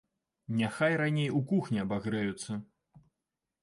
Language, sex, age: Belarusian, male, 19-29